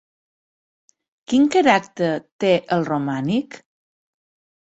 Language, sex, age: Catalan, female, 50-59